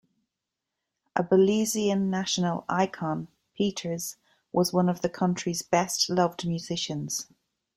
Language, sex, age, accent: English, female, 50-59, Irish English